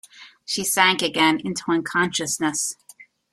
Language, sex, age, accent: English, female, 40-49, United States English